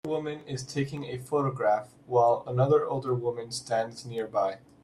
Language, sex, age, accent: English, male, 30-39, United States English